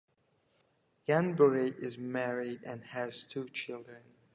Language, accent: English, United States English